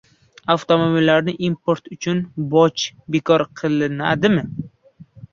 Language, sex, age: Uzbek, male, 19-29